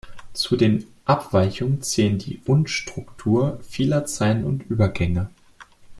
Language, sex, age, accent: German, male, 19-29, Deutschland Deutsch